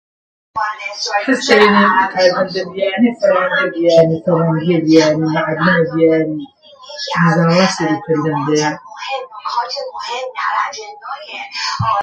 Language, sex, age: Gurani, female, 70-79